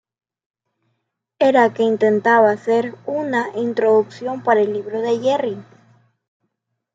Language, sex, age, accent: Spanish, female, under 19, Andino-Pacífico: Colombia, Perú, Ecuador, oeste de Bolivia y Venezuela andina